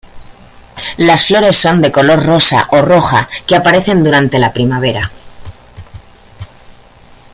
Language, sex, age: Spanish, female, 40-49